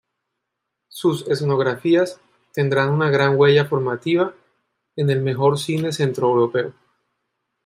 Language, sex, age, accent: Spanish, male, 30-39, Caribe: Cuba, Venezuela, Puerto Rico, República Dominicana, Panamá, Colombia caribeña, México caribeño, Costa del golfo de México